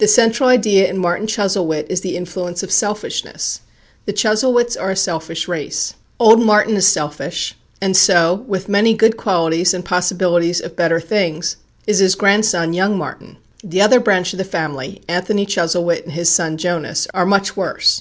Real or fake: real